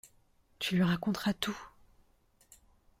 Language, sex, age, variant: French, female, 30-39, Français de métropole